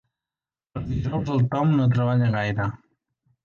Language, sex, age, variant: Catalan, male, 19-29, Central